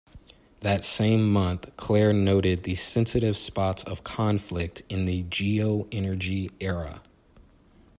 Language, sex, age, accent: English, male, 19-29, United States English